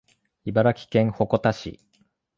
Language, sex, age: Japanese, male, 19-29